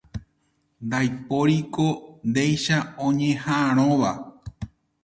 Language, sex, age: Guarani, male, 40-49